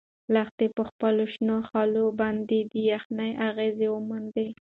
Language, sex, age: Pashto, female, 19-29